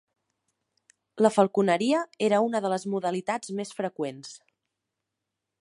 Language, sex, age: Catalan, female, 30-39